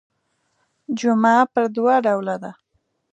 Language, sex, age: Pashto, female, 19-29